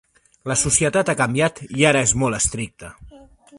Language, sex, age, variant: Catalan, male, 30-39, Central